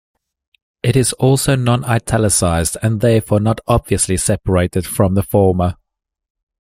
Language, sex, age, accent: English, male, 30-39, Southern African (South Africa, Zimbabwe, Namibia)